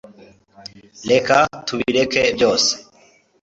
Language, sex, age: Kinyarwanda, male, 19-29